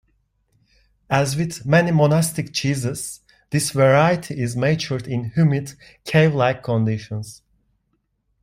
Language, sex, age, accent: English, male, 19-29, United States English